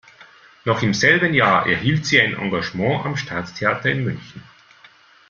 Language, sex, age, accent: German, male, 40-49, Deutschland Deutsch